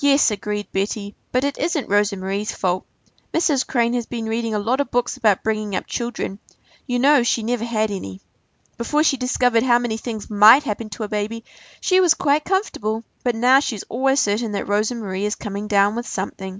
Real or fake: real